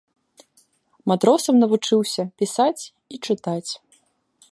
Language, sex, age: Belarusian, female, 19-29